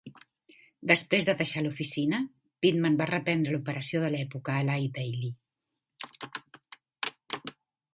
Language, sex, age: Catalan, female, 60-69